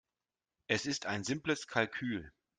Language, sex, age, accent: German, male, 40-49, Deutschland Deutsch